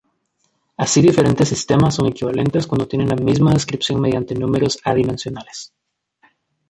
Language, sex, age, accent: Spanish, male, 19-29, América central